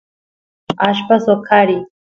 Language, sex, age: Santiago del Estero Quichua, female, 19-29